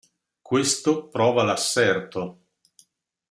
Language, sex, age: Italian, male, 60-69